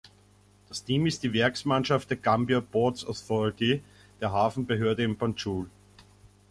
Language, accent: German, Österreichisches Deutsch